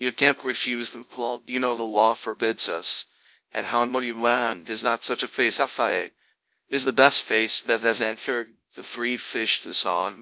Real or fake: fake